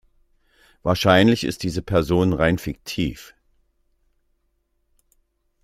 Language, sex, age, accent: German, male, 60-69, Deutschland Deutsch